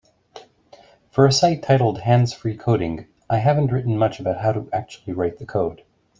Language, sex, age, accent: English, male, 30-39, United States English